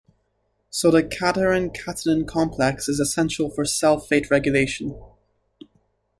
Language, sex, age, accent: English, male, 19-29, United States English